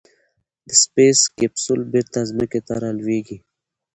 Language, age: Pashto, 19-29